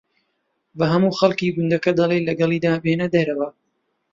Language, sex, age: Central Kurdish, male, 19-29